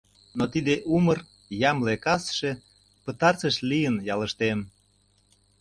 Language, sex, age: Mari, male, 60-69